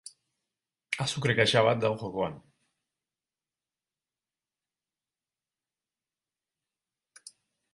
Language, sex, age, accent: Basque, male, 40-49, Mendebalekoa (Araba, Bizkaia, Gipuzkoako mendebaleko herri batzuk)